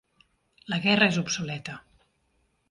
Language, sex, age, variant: Catalan, female, 40-49, Central